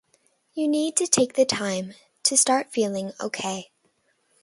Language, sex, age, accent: English, female, under 19, United States English